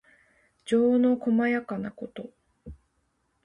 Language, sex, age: Japanese, female, 19-29